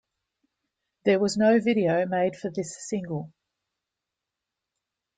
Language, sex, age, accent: English, female, 50-59, Australian English